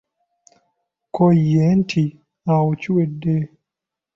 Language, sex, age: Ganda, male, 19-29